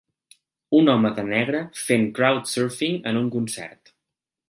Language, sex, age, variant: Catalan, male, 19-29, Central